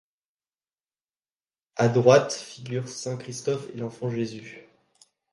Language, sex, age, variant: French, male, 19-29, Français de métropole